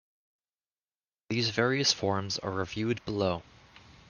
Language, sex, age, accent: English, male, 30-39, United States English